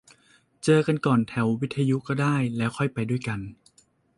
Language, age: Thai, 40-49